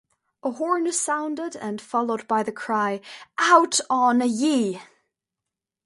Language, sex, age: English, female, under 19